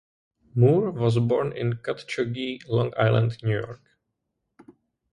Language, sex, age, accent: English, male, 30-39, Czech